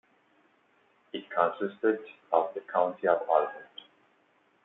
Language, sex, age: English, male, 30-39